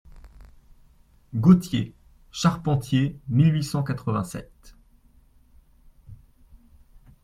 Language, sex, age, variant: French, male, 19-29, Français de métropole